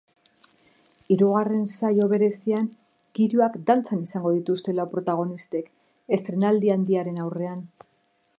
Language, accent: Basque, Mendebalekoa (Araba, Bizkaia, Gipuzkoako mendebaleko herri batzuk)